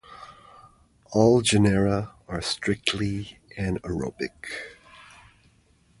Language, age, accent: English, 40-49, United States English